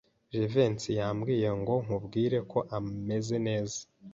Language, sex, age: Kinyarwanda, male, 19-29